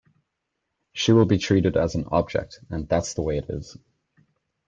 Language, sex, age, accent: English, male, 19-29, Irish English